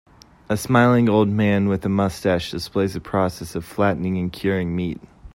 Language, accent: English, United States English